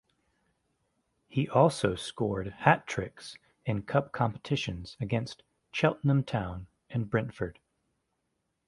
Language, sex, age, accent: English, male, 30-39, United States English